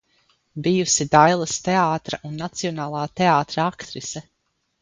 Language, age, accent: Latvian, under 19, Vidzemes